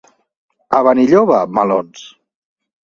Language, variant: Catalan, Central